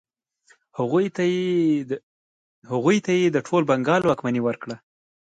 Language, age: Pashto, 19-29